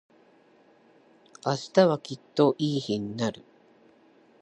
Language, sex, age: Japanese, female, 40-49